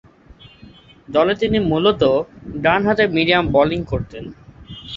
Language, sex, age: Bengali, male, under 19